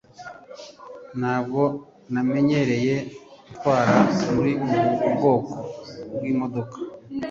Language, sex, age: Kinyarwanda, male, 40-49